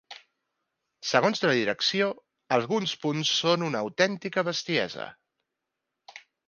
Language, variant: Catalan, Central